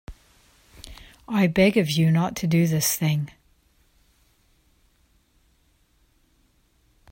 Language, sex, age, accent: English, female, 60-69, United States English